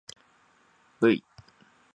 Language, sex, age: Japanese, male, 19-29